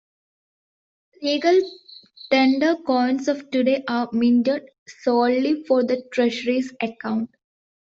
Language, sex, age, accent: English, female, 19-29, India and South Asia (India, Pakistan, Sri Lanka)